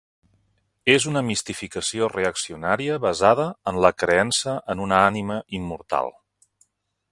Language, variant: Catalan, Central